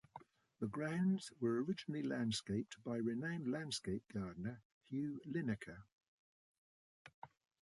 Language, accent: English, England English